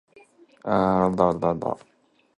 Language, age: English, 19-29